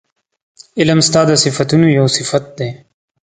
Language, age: Pashto, 19-29